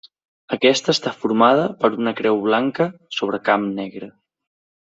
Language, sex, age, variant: Catalan, male, 19-29, Central